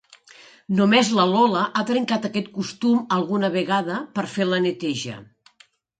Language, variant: Catalan, Nord-Occidental